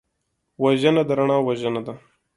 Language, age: Pashto, 19-29